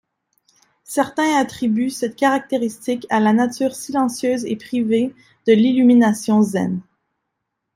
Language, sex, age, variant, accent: French, female, 19-29, Français d'Amérique du Nord, Français du Canada